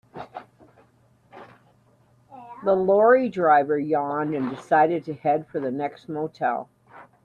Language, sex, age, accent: English, female, 50-59, United States English